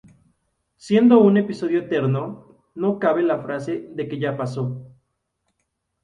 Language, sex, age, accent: Spanish, male, 19-29, México